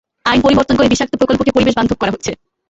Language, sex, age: Bengali, female, under 19